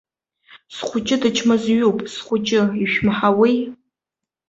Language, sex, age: Abkhazian, female, 19-29